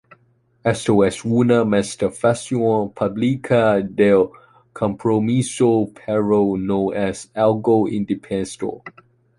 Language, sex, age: Spanish, male, 19-29